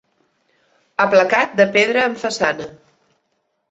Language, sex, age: Catalan, female, 40-49